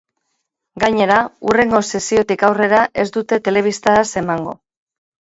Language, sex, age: Basque, female, 50-59